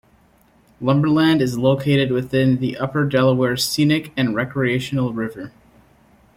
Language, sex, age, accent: English, male, 19-29, United States English